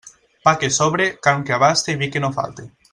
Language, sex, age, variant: Catalan, male, 19-29, Central